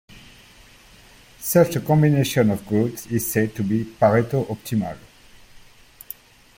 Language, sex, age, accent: English, male, 40-49, England English